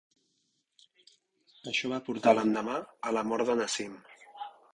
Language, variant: Catalan, Central